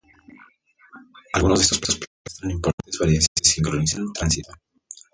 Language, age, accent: Spanish, 30-39, México